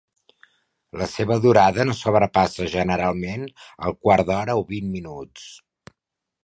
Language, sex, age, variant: Catalan, male, 40-49, Central